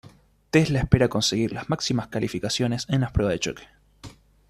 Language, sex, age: Spanish, male, 19-29